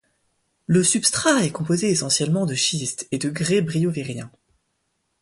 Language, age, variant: French, 19-29, Français de métropole